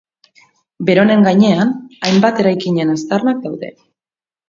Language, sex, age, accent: Basque, female, 30-39, Mendebalekoa (Araba, Bizkaia, Gipuzkoako mendebaleko herri batzuk)